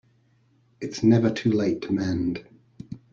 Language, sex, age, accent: English, male, 50-59, England English